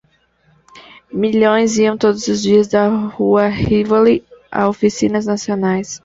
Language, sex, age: Portuguese, female, 19-29